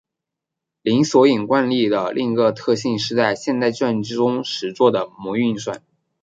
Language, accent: Chinese, 出生地：浙江省